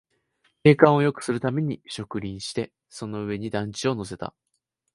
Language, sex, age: Japanese, male, 19-29